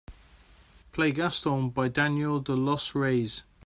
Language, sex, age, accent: English, male, 50-59, England English